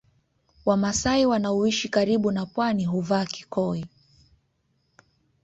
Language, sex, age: Swahili, female, 19-29